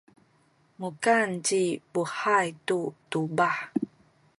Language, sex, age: Sakizaya, female, 30-39